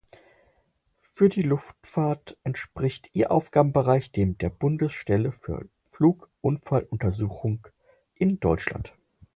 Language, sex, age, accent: German, male, 30-39, Deutschland Deutsch